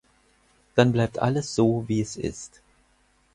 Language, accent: German, Deutschland Deutsch